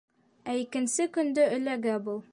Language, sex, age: Bashkir, female, under 19